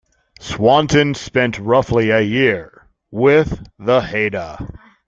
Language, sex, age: English, male, 30-39